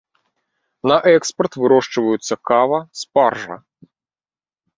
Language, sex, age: Belarusian, male, 30-39